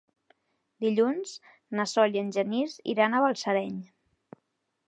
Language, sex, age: Catalan, female, 19-29